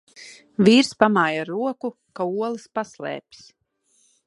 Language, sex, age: Latvian, female, 40-49